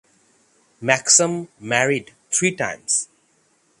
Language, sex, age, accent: English, male, under 19, India and South Asia (India, Pakistan, Sri Lanka)